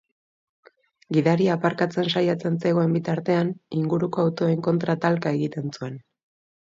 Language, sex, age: Basque, female, 30-39